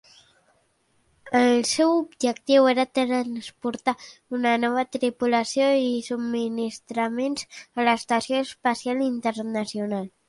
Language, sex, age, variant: Catalan, male, under 19, Central